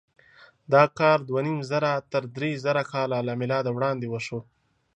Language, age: Pashto, 19-29